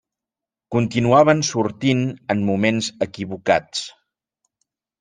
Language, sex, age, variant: Catalan, male, 50-59, Central